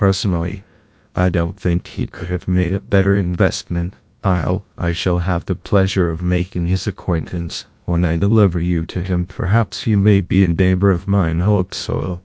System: TTS, GlowTTS